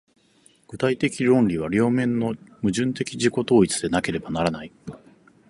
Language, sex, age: Japanese, male, 40-49